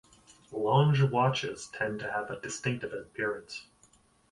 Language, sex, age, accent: English, male, 30-39, Canadian English